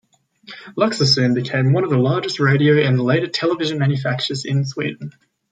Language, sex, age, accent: English, male, under 19, Australian English